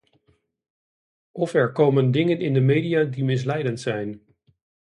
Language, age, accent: Dutch, 40-49, Nederlands Nederlands